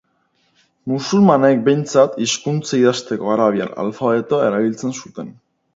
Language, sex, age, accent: Basque, male, 19-29, Mendebalekoa (Araba, Bizkaia, Gipuzkoako mendebaleko herri batzuk)